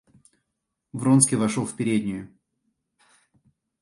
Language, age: Russian, 19-29